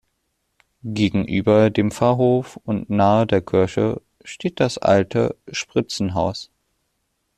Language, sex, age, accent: German, male, under 19, Deutschland Deutsch